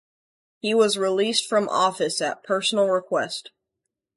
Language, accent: English, United States English